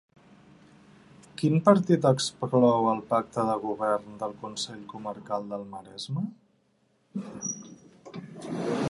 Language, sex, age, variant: Catalan, male, 40-49, Central